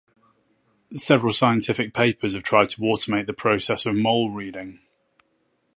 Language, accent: English, England English